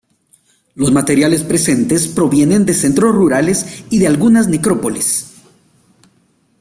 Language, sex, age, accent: Spanish, male, 40-49, América central